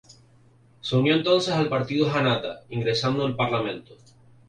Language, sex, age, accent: Spanish, male, 19-29, España: Islas Canarias